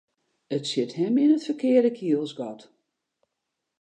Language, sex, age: Western Frisian, female, 60-69